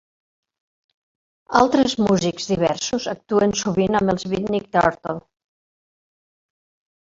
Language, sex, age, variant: Catalan, female, 60-69, Central